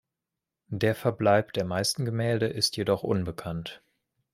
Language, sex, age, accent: German, male, 19-29, Deutschland Deutsch